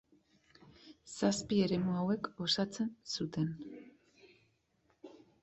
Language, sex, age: Basque, female, 30-39